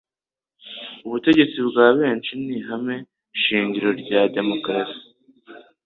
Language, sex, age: Kinyarwanda, male, under 19